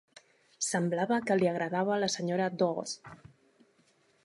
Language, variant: Catalan, Nord-Occidental